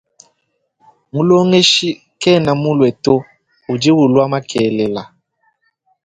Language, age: Luba-Lulua, 19-29